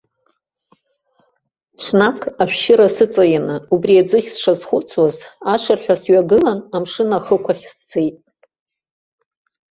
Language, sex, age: Abkhazian, female, 60-69